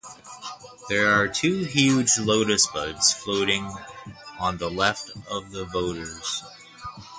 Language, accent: English, Canadian English